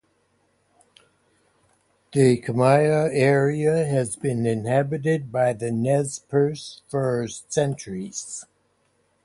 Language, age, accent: English, 70-79, Canadian English